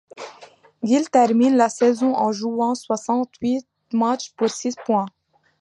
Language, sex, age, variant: French, female, 19-29, Français de métropole